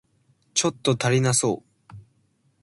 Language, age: Japanese, 19-29